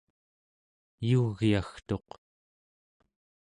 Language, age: Central Yupik, 30-39